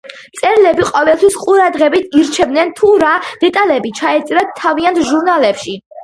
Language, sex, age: Georgian, female, under 19